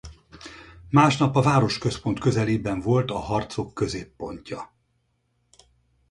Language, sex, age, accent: Hungarian, male, 70-79, budapesti